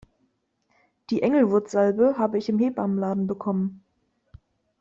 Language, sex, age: German, female, 19-29